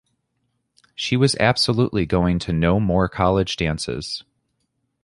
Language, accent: English, United States English